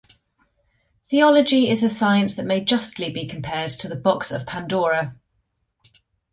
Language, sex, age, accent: English, female, 30-39, England English